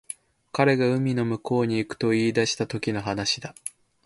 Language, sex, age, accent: Japanese, male, 19-29, 標準語